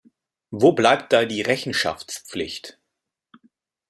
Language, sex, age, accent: German, male, 30-39, Deutschland Deutsch